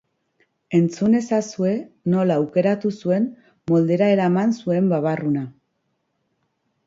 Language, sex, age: Basque, female, 40-49